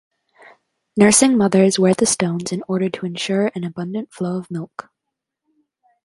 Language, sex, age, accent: English, female, under 19, United States English